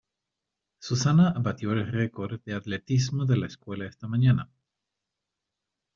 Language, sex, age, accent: Spanish, male, 50-59, España: Islas Canarias